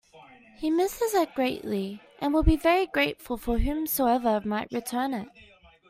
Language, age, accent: English, under 19, Australian English